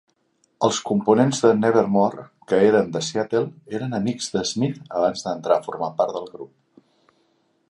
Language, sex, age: Catalan, male, 50-59